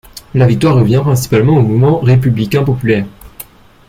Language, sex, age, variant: French, male, 19-29, Français des départements et régions d'outre-mer